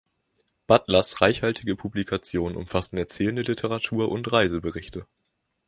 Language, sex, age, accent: German, male, 19-29, Deutschland Deutsch